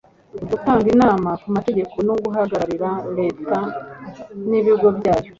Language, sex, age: Kinyarwanda, female, 30-39